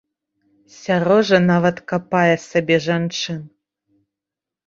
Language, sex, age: Belarusian, female, 30-39